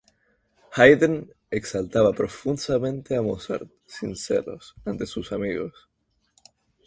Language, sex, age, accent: Spanish, male, 19-29, España: Islas Canarias